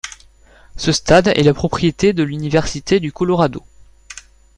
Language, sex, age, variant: French, male, 19-29, Français de métropole